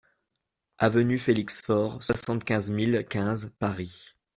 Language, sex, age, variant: French, male, 19-29, Français de métropole